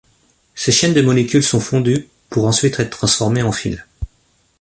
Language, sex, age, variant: French, male, 40-49, Français de métropole